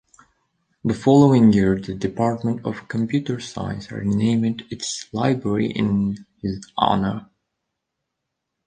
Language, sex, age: English, male, 19-29